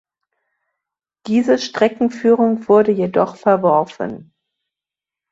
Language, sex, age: German, female, 60-69